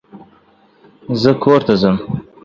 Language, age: Pashto, under 19